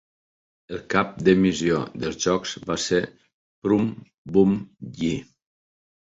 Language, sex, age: Catalan, male, 60-69